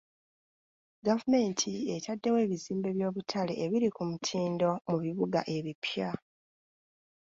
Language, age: Ganda, 30-39